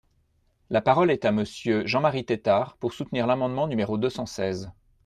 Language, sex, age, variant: French, male, 40-49, Français de métropole